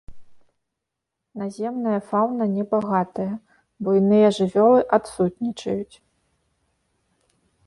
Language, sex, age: Belarusian, female, 30-39